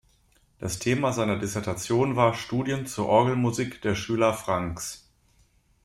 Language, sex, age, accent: German, male, 30-39, Deutschland Deutsch